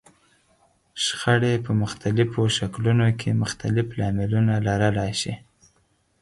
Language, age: Pashto, 30-39